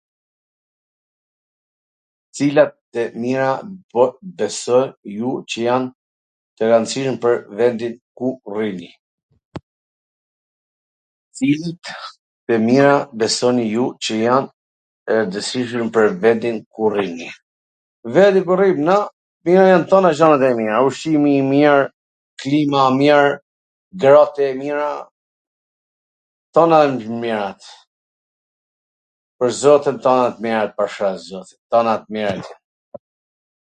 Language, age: Gheg Albanian, 50-59